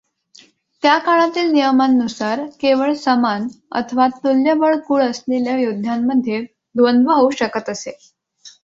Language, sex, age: Marathi, female, under 19